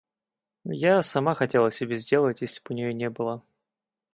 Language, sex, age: Russian, male, 19-29